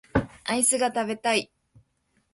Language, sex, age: Japanese, female, 19-29